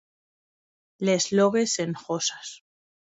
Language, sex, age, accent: Spanish, female, 30-39, España: Norte peninsular (Asturias, Castilla y León, Cantabria, País Vasco, Navarra, Aragón, La Rioja, Guadalajara, Cuenca)